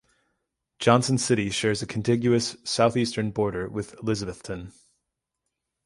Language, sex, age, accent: English, male, 30-39, United States English